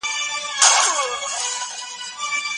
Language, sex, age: Pashto, female, 30-39